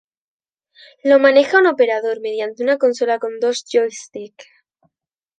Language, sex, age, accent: Spanish, female, under 19, España: Sur peninsular (Andalucia, Extremadura, Murcia)